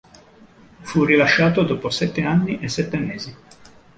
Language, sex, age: Italian, male, 50-59